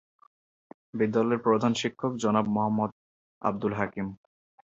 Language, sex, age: Bengali, male, under 19